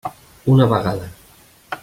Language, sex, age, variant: Catalan, male, 50-59, Central